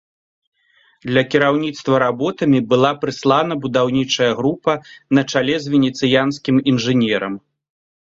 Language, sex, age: Belarusian, male, 40-49